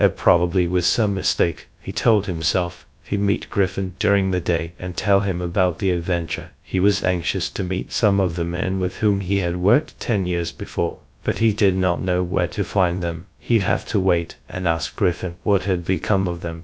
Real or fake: fake